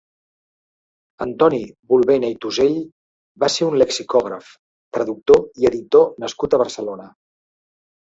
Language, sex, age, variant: Catalan, male, 60-69, Central